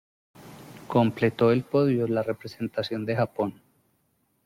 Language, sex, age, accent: Spanish, male, 40-49, Andino-Pacífico: Colombia, Perú, Ecuador, oeste de Bolivia y Venezuela andina